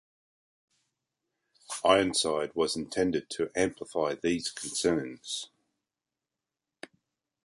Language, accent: English, Australian English